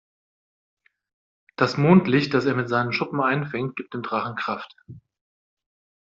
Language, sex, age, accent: German, male, 30-39, Deutschland Deutsch